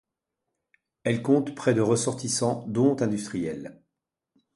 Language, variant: French, Français de métropole